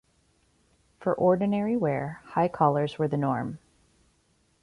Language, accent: English, United States English